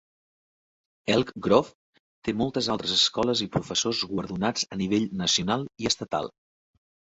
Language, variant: Catalan, Central